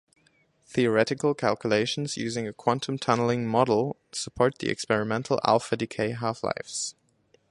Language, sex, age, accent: English, male, 19-29, German English